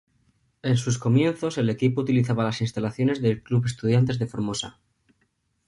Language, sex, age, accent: Spanish, male, 19-29, España: Centro-Sur peninsular (Madrid, Toledo, Castilla-La Mancha)